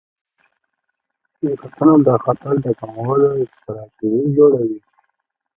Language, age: Pashto, 19-29